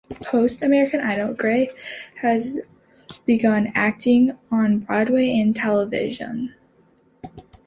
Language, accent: English, United States English